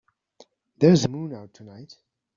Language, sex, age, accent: English, male, 30-39, England English